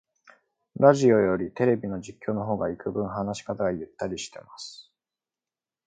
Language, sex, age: Japanese, male, 19-29